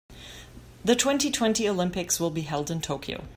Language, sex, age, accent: English, female, 40-49, United States English